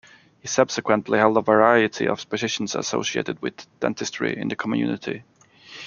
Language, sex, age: English, male, 30-39